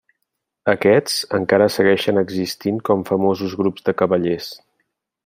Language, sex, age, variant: Catalan, male, 40-49, Central